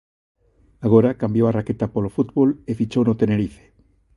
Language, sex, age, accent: Galician, male, 50-59, Normativo (estándar)